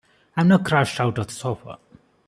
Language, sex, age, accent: English, male, 19-29, India and South Asia (India, Pakistan, Sri Lanka)